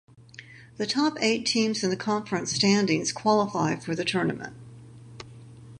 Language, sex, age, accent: English, female, 70-79, United States English